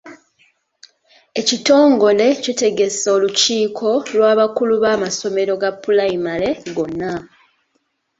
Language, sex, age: Ganda, female, 19-29